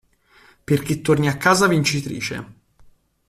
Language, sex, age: Italian, male, 19-29